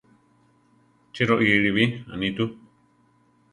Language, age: Central Tarahumara, 30-39